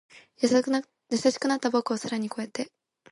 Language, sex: Japanese, female